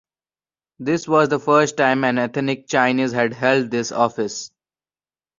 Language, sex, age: English, male, under 19